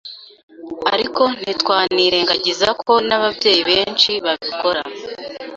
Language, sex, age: Kinyarwanda, female, 19-29